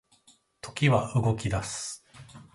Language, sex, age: Japanese, male, 30-39